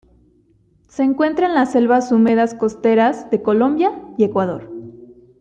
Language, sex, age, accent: Spanish, female, 19-29, México